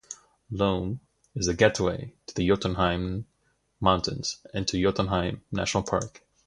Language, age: English, 19-29